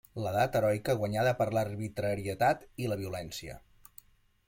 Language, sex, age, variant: Catalan, male, 40-49, Central